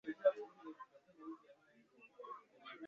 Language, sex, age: Swahili, male, 19-29